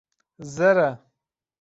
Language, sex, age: Kurdish, male, 30-39